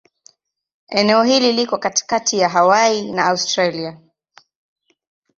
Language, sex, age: Swahili, female, 19-29